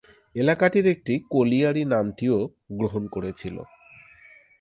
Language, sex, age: Bengali, male, 19-29